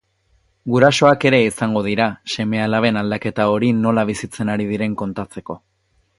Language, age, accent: Basque, 19-29, Erdialdekoa edo Nafarra (Gipuzkoa, Nafarroa)